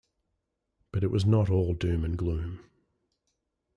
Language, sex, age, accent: English, male, 40-49, Australian English